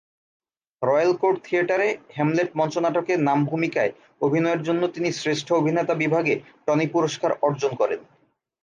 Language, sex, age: Bengali, male, 19-29